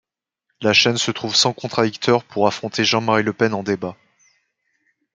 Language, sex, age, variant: French, male, 19-29, Français de métropole